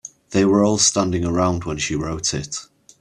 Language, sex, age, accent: English, male, 30-39, England English